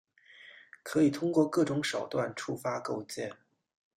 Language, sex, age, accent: Chinese, male, 40-49, 出生地：上海市